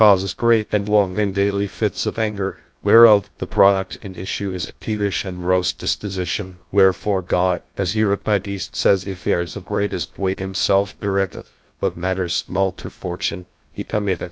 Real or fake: fake